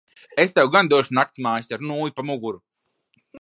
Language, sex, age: Latvian, male, 30-39